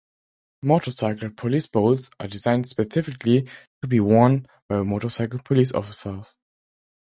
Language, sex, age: English, male, under 19